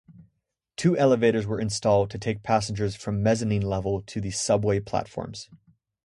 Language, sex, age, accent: English, male, 19-29, United States English